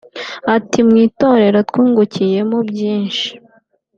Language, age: Kinyarwanda, 19-29